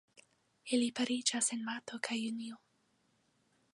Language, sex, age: Esperanto, female, under 19